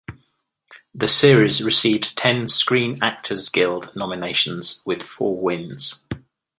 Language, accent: English, England English